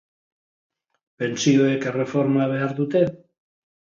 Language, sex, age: Basque, male, 60-69